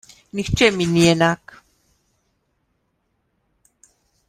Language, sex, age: Slovenian, female, 60-69